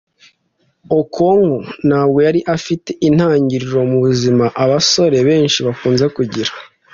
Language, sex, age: Kinyarwanda, male, 19-29